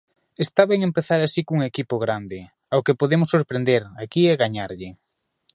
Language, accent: Galician, Oriental (común en zona oriental)